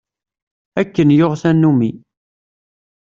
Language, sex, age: Kabyle, male, 30-39